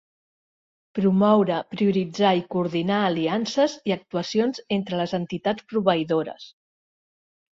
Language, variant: Catalan, Central